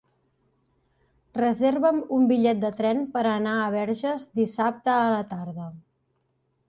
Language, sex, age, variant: Catalan, female, 40-49, Central